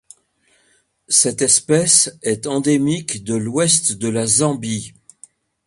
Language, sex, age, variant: French, male, 70-79, Français de métropole